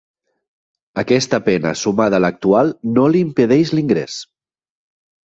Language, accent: Catalan, Tortosí